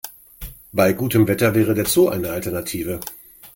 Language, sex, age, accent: German, male, 50-59, Deutschland Deutsch